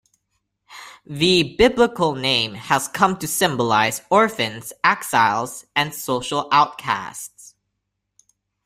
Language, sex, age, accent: English, male, under 19, Malaysian English